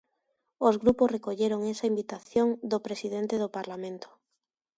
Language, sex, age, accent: Galician, female, 19-29, Normativo (estándar)